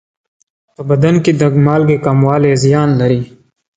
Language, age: Pashto, 19-29